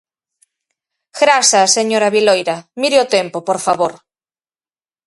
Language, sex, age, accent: Galician, female, 40-49, Atlántico (seseo e gheada)